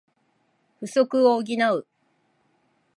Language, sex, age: Japanese, female, 50-59